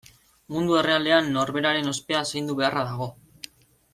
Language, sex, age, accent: Basque, male, 19-29, Mendebalekoa (Araba, Bizkaia, Gipuzkoako mendebaleko herri batzuk)